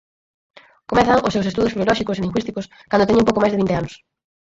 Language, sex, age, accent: Galician, female, 19-29, Atlántico (seseo e gheada)